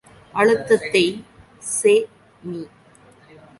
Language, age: Tamil, 40-49